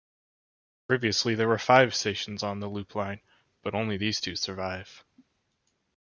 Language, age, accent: English, 19-29, United States English